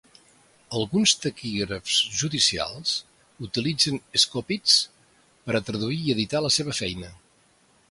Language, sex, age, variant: Catalan, male, 60-69, Central